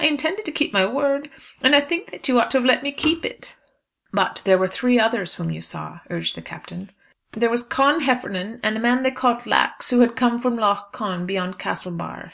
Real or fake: real